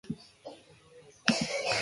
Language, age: Basque, under 19